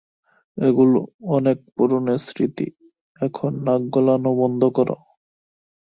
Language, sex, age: Bengali, male, 19-29